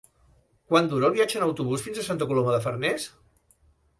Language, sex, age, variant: Catalan, male, 50-59, Central